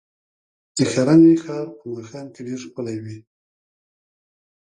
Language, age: Pashto, 60-69